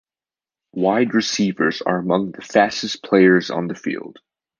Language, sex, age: English, male, under 19